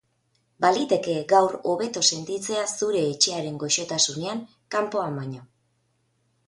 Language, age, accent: Basque, 30-39, Erdialdekoa edo Nafarra (Gipuzkoa, Nafarroa)